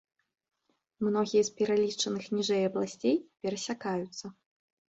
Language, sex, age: Belarusian, female, 19-29